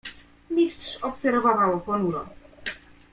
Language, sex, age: Polish, female, 19-29